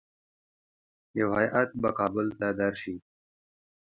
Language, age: Pashto, 30-39